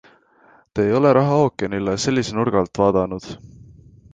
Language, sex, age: Estonian, male, 19-29